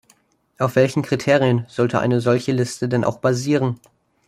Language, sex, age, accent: German, male, under 19, Deutschland Deutsch